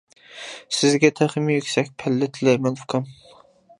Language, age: Uyghur, 19-29